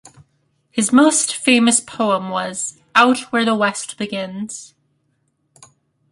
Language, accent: English, United States English